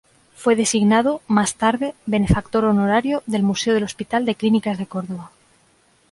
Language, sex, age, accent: Spanish, female, 30-39, España: Centro-Sur peninsular (Madrid, Toledo, Castilla-La Mancha)